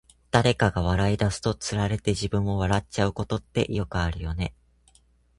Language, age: Japanese, 19-29